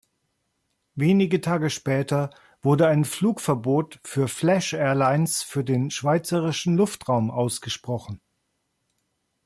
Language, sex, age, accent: German, male, 50-59, Deutschland Deutsch